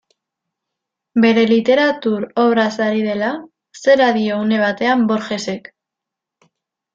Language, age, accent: Basque, 19-29, Erdialdekoa edo Nafarra (Gipuzkoa, Nafarroa)